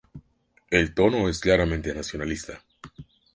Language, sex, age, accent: Spanish, male, 19-29, México